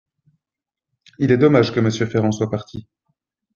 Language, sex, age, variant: French, male, 30-39, Français de métropole